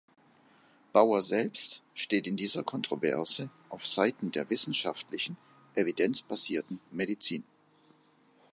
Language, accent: German, Deutschland Deutsch